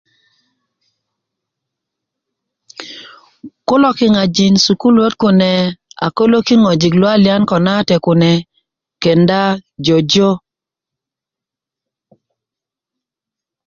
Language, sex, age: Kuku, female, 40-49